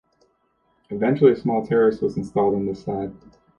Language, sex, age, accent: English, male, 30-39, United States English